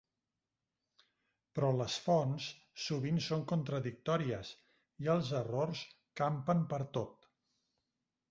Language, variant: Catalan, Nord-Occidental